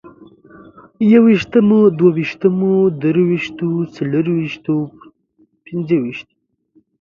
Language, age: Pashto, under 19